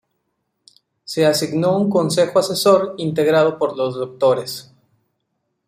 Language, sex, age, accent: Spanish, male, 19-29, México